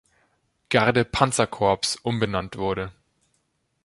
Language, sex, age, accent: German, male, 19-29, Deutschland Deutsch